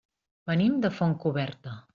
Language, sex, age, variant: Catalan, female, 40-49, Central